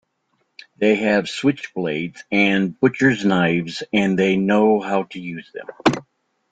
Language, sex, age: English, male, 60-69